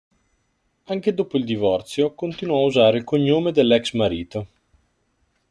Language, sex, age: Italian, male, 19-29